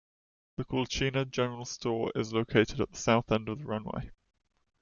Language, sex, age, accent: English, male, 19-29, England English